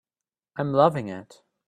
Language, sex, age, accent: English, male, 19-29, United States English